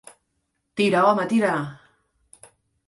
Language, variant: Catalan, Central